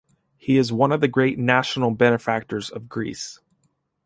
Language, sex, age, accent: English, male, 19-29, United States English